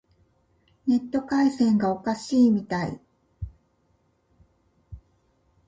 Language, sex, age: Japanese, female, 50-59